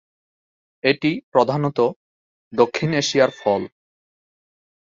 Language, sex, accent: Bengali, male, প্রমিত বাংলা